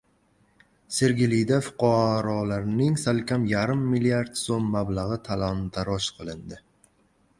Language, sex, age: Uzbek, male, 19-29